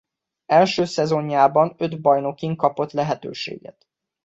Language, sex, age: Hungarian, male, 30-39